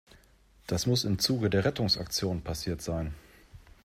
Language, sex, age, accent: German, male, 30-39, Deutschland Deutsch